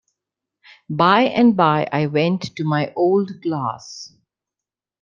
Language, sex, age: English, female, under 19